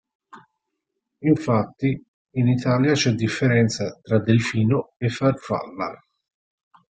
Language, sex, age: Italian, male, 30-39